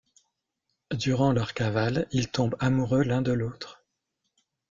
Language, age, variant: French, 40-49, Français de métropole